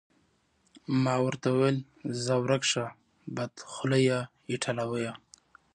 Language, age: Pashto, 19-29